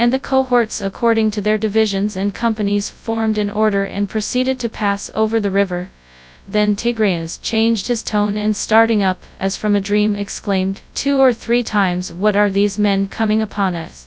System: TTS, FastPitch